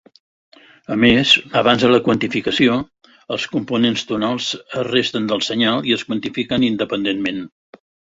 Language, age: Catalan, 70-79